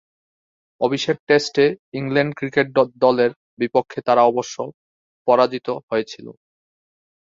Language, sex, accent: Bengali, male, প্রমিত বাংলা